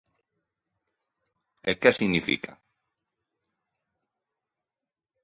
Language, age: Galician, 40-49